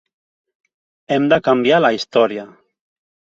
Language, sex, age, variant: Catalan, male, 19-29, Central